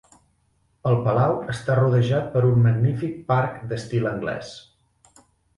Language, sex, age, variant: Catalan, male, 40-49, Central